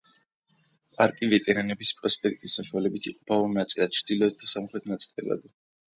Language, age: Georgian, 19-29